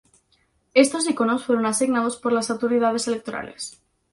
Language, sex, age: Spanish, female, under 19